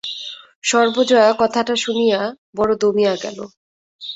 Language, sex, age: Bengali, female, 19-29